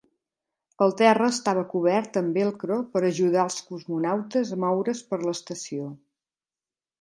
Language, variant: Catalan, Central